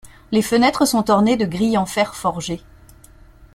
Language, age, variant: French, 40-49, Français de métropole